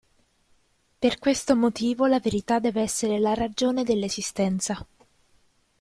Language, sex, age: Italian, female, 19-29